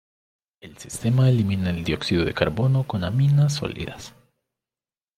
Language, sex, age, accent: Spanish, male, 19-29, Andino-Pacífico: Colombia, Perú, Ecuador, oeste de Bolivia y Venezuela andina